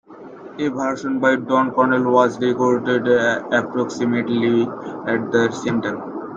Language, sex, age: English, male, 19-29